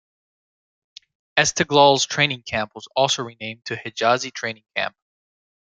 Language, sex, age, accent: English, male, 19-29, United States English